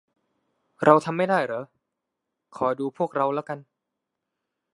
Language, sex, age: Thai, male, 19-29